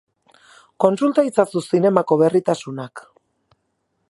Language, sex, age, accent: Basque, female, 40-49, Erdialdekoa edo Nafarra (Gipuzkoa, Nafarroa)